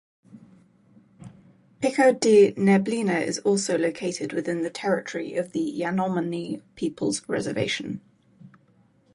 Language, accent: English, England English